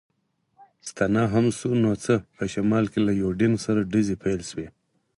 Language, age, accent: Pashto, 19-29, معیاري پښتو